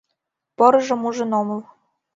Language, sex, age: Mari, female, 19-29